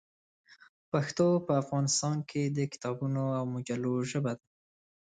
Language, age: Pashto, 30-39